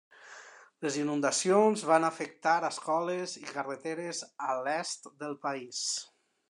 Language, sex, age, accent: Catalan, male, 30-39, valencià